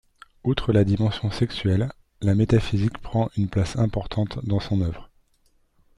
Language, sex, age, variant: French, male, 40-49, Français de métropole